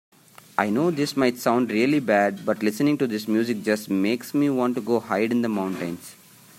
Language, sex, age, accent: English, male, 30-39, India and South Asia (India, Pakistan, Sri Lanka)